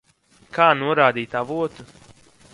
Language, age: Latvian, under 19